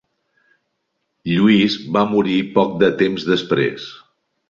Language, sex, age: Catalan, male, 60-69